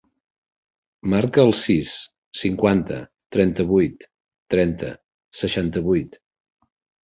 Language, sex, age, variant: Catalan, male, 60-69, Central